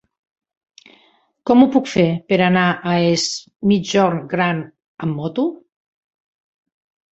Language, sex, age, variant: Catalan, female, 60-69, Central